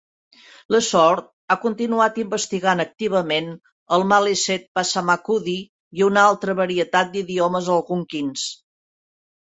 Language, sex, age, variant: Catalan, female, 60-69, Central